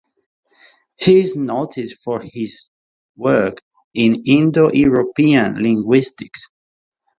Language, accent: English, England English